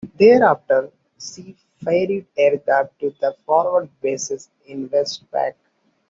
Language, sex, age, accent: English, male, 30-39, India and South Asia (India, Pakistan, Sri Lanka)